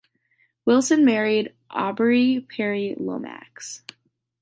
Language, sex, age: English, female, under 19